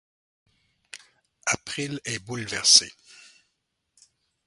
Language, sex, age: French, male, 50-59